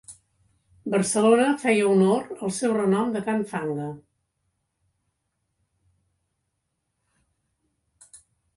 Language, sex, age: Catalan, female, 70-79